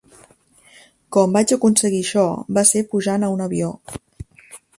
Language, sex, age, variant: Catalan, female, 19-29, Central